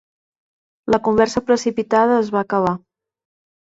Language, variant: Catalan, Central